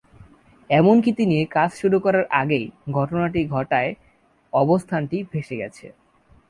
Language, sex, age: Bengali, male, under 19